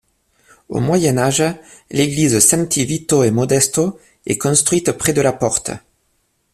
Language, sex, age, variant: French, male, 30-39, Français de métropole